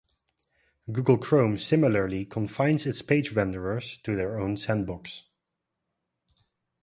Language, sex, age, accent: English, male, 19-29, Dutch